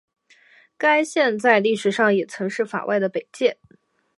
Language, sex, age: Chinese, female, 19-29